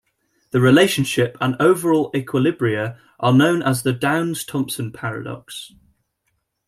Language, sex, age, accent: English, male, 19-29, England English